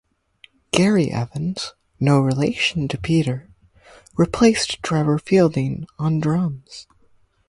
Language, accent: English, United States English